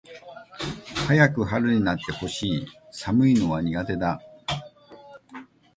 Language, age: Japanese, 60-69